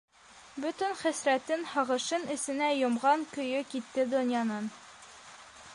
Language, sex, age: Bashkir, female, under 19